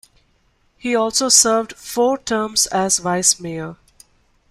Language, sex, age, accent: English, female, 19-29, India and South Asia (India, Pakistan, Sri Lanka)